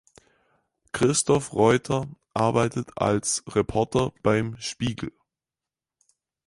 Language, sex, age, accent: German, male, under 19, Deutschland Deutsch